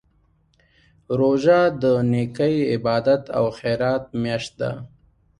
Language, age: Pashto, 19-29